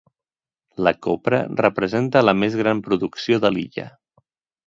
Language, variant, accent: Catalan, Central, central